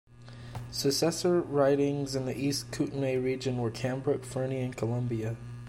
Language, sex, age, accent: English, male, 19-29, United States English